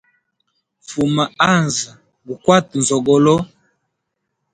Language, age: Hemba, 30-39